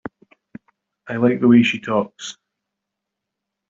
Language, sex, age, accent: English, male, 30-39, Scottish English